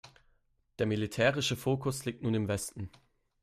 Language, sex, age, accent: German, male, 19-29, Deutschland Deutsch